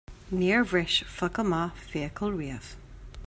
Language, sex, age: Irish, female, 40-49